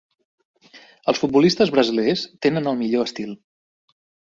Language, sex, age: Catalan, male, 40-49